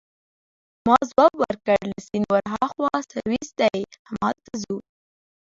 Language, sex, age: Pashto, female, under 19